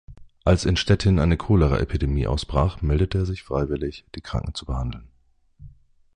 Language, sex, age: German, male, 30-39